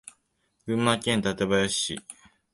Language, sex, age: Japanese, male, under 19